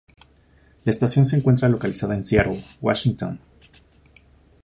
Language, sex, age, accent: Spanish, male, 30-39, México